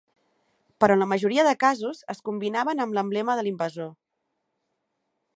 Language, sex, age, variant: Catalan, female, 30-39, Central